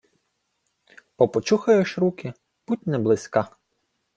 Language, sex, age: Ukrainian, male, 19-29